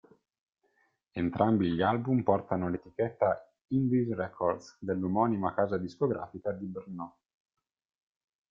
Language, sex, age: Italian, male, 19-29